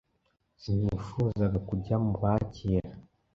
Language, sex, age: Kinyarwanda, male, under 19